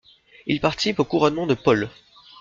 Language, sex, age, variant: French, female, 19-29, Français de métropole